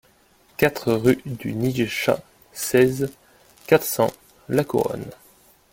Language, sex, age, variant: French, male, 19-29, Français de métropole